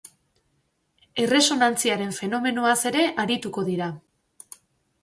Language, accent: Basque, Erdialdekoa edo Nafarra (Gipuzkoa, Nafarroa)